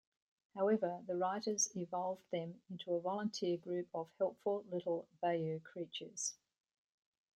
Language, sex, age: English, female, 60-69